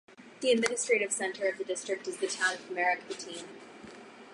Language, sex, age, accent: English, female, under 19, United States English